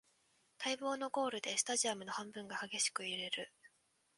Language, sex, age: Japanese, female, 19-29